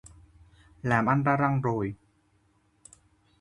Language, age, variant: Vietnamese, 19-29, Hà Nội